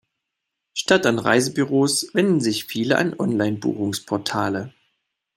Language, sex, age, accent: German, male, 40-49, Deutschland Deutsch